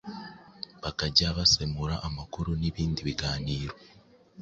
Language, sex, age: Kinyarwanda, male, 19-29